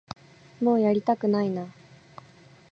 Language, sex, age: Japanese, female, 19-29